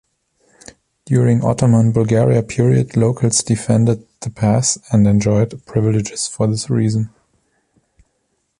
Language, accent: English, England English